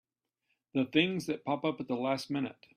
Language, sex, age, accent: English, male, 50-59, United States English